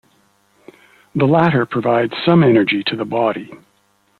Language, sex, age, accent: English, male, 60-69, Canadian English